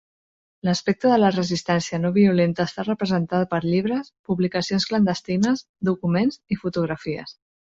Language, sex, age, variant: Catalan, female, 30-39, Central